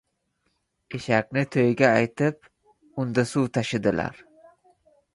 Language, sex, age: Uzbek, male, 30-39